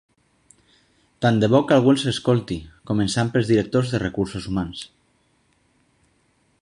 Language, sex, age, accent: Catalan, male, 19-29, valencià